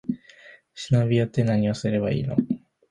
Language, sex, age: Japanese, male, under 19